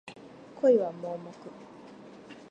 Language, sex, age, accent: Japanese, female, 19-29, 標準語